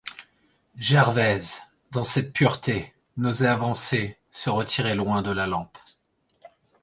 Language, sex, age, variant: French, male, 30-39, Français de métropole